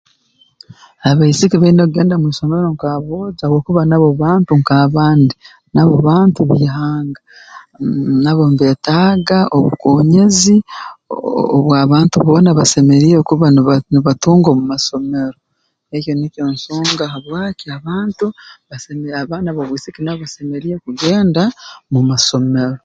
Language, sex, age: Tooro, female, 40-49